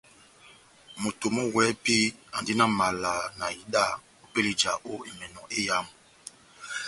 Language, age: Batanga, 40-49